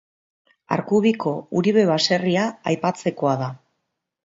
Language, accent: Basque, Mendebalekoa (Araba, Bizkaia, Gipuzkoako mendebaleko herri batzuk)